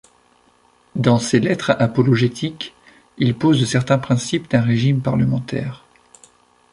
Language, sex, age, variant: French, male, 30-39, Français de métropole